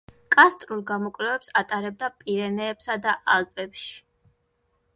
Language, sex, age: Georgian, female, 19-29